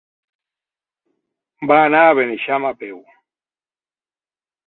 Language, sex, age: Catalan, male, 50-59